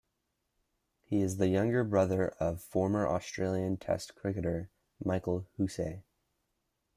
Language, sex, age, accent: English, male, under 19, United States English